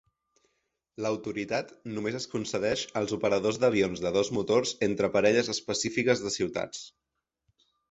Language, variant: Catalan, Central